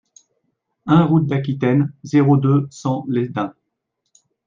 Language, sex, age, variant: French, male, 40-49, Français de métropole